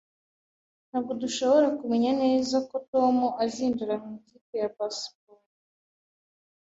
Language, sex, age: Kinyarwanda, female, 19-29